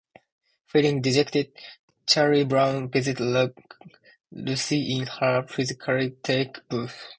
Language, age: English, 19-29